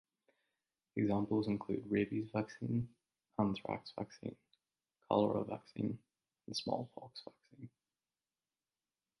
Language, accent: English, Irish English